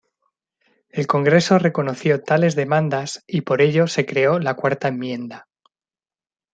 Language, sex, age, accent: Spanish, male, 40-49, España: Centro-Sur peninsular (Madrid, Toledo, Castilla-La Mancha)